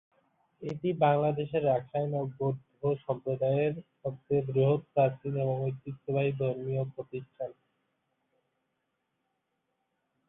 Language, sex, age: Bengali, male, 19-29